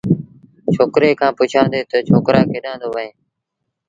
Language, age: Sindhi Bhil, 19-29